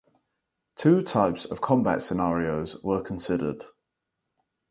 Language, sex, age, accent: English, male, 19-29, England English